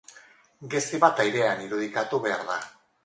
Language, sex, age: Basque, female, 50-59